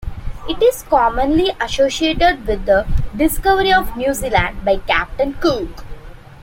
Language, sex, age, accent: English, female, 19-29, India and South Asia (India, Pakistan, Sri Lanka)